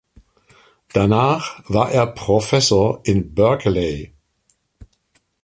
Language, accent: German, Deutschland Deutsch